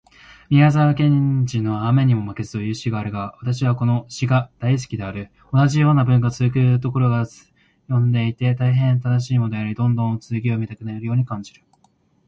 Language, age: Japanese, 19-29